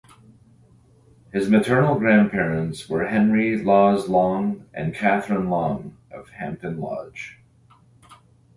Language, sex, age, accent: English, male, 40-49, Canadian English